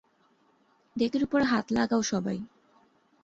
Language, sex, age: Bengali, female, 19-29